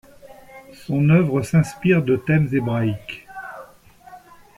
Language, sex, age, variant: French, male, 60-69, Français de métropole